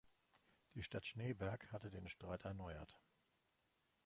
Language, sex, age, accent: German, male, 40-49, Deutschland Deutsch